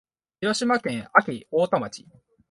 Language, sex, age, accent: Japanese, male, 19-29, 標準語